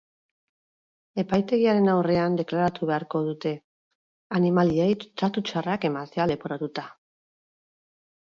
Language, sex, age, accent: Basque, female, 50-59, Mendebalekoa (Araba, Bizkaia, Gipuzkoako mendebaleko herri batzuk)